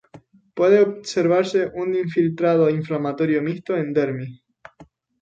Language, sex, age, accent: Spanish, male, 19-29, España: Islas Canarias